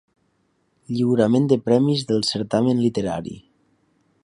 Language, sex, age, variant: Catalan, male, 19-29, Nord-Occidental